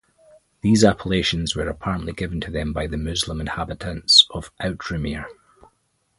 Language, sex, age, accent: English, male, 40-49, Scottish English